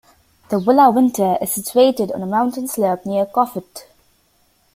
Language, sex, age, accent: English, female, under 19, United States English